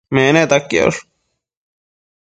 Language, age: Matsés, under 19